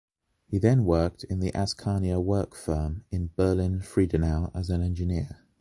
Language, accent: English, England English